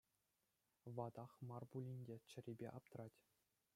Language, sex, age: Chuvash, male, under 19